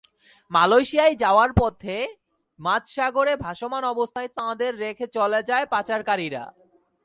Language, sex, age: Bengali, male, 19-29